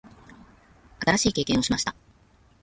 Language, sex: Japanese, female